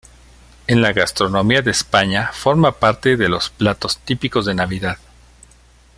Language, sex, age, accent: Spanish, male, 40-49, México